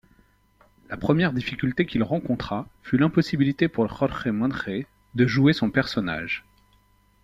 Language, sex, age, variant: French, male, 40-49, Français de métropole